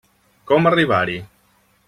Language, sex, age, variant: Catalan, male, 30-39, Nord-Occidental